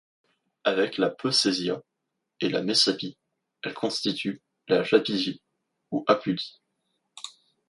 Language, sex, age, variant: French, male, 19-29, Français de métropole